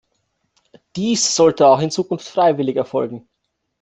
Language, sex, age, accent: German, male, 19-29, Österreichisches Deutsch